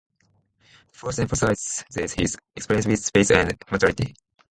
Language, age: English, under 19